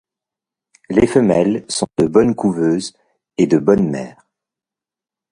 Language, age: French, 40-49